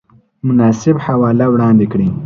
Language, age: Pashto, under 19